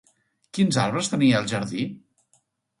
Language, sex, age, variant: Catalan, male, 40-49, Central